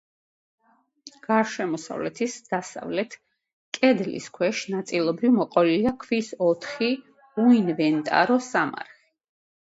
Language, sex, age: Georgian, female, 50-59